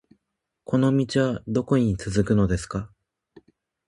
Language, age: Japanese, 19-29